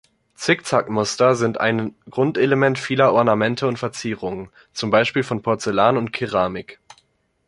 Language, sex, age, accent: German, male, 19-29, Deutschland Deutsch